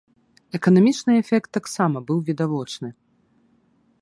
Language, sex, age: Belarusian, female, 30-39